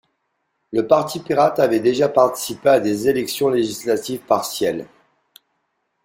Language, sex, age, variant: French, male, 40-49, Français de métropole